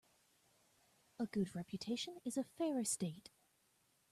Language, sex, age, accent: English, female, 30-39, United States English